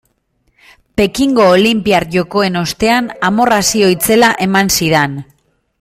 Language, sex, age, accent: Basque, female, 19-29, Mendebalekoa (Araba, Bizkaia, Gipuzkoako mendebaleko herri batzuk)